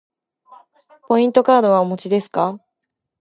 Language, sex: Japanese, female